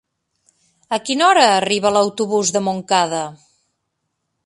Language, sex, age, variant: Catalan, female, 40-49, Central